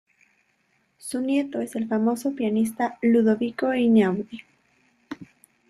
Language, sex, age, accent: Spanish, female, 19-29, México